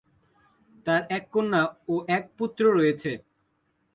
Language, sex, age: Bengali, male, under 19